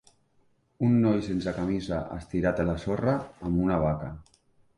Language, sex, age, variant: Catalan, male, 40-49, Central